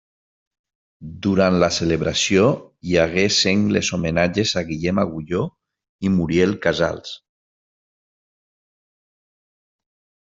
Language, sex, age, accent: Catalan, male, 60-69, valencià